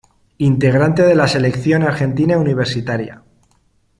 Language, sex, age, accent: Spanish, male, 40-49, España: Norte peninsular (Asturias, Castilla y León, Cantabria, País Vasco, Navarra, Aragón, La Rioja, Guadalajara, Cuenca)